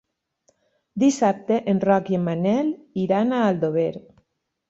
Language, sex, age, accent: Catalan, female, 50-59, valencià